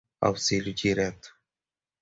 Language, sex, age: Portuguese, male, 30-39